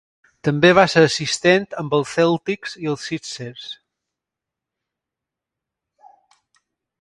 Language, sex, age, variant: Catalan, male, 50-59, Balear